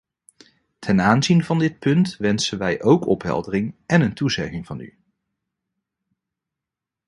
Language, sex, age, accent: Dutch, male, 30-39, Nederlands Nederlands